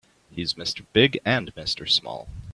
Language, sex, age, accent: English, male, 19-29, Canadian English